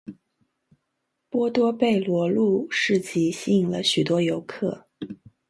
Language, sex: Chinese, female